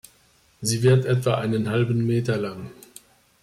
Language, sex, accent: German, male, Deutschland Deutsch